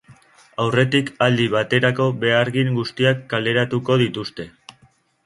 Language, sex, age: Basque, male, under 19